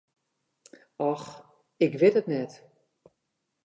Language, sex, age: Western Frisian, female, 60-69